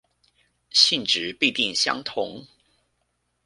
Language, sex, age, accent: Chinese, male, 30-39, 出生地：臺南市